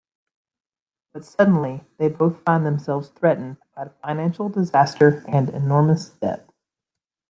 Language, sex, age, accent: English, male, 30-39, United States English